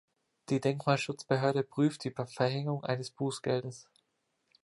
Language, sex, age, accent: German, male, 19-29, Deutschland Deutsch